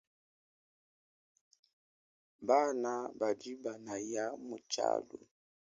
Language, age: Luba-Lulua, 19-29